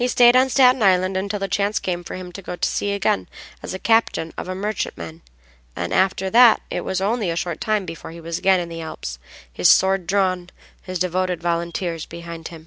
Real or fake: real